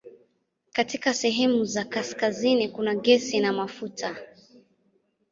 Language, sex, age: Swahili, male, 30-39